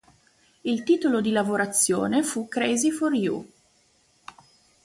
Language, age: Italian, 19-29